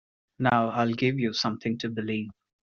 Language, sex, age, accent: English, male, 19-29, India and South Asia (India, Pakistan, Sri Lanka)